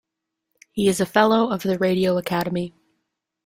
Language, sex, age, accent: English, female, under 19, United States English